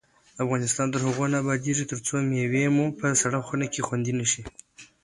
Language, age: Pashto, 19-29